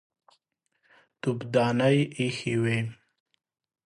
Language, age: Pashto, 19-29